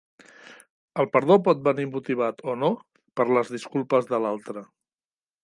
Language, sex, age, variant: Catalan, male, 60-69, Central